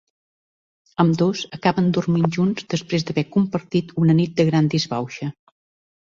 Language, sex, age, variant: Catalan, female, 60-69, Central